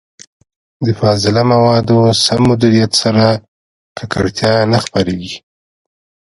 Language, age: Pashto, 19-29